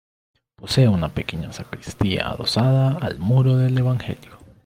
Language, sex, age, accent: Spanish, male, 19-29, Andino-Pacífico: Colombia, Perú, Ecuador, oeste de Bolivia y Venezuela andina